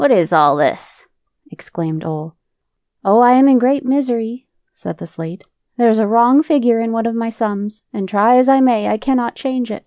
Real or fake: real